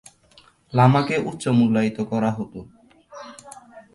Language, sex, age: Bengali, male, 19-29